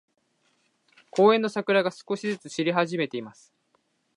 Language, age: Japanese, 19-29